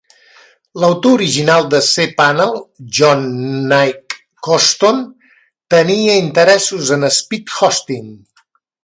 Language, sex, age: Catalan, male, 50-59